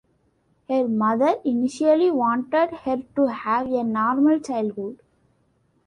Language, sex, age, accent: English, female, under 19, India and South Asia (India, Pakistan, Sri Lanka)